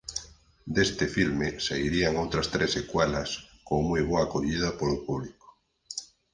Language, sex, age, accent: Galician, male, 40-49, Oriental (común en zona oriental)